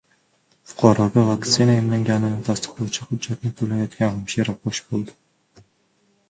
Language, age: Uzbek, 19-29